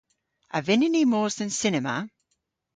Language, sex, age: Cornish, female, 40-49